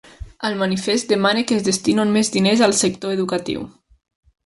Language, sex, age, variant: Catalan, female, 19-29, Nord-Occidental